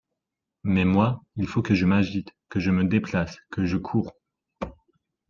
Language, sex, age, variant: French, male, 19-29, Français de métropole